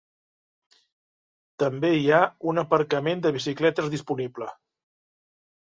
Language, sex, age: Catalan, male, 60-69